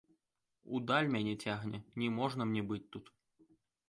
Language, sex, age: Belarusian, male, 19-29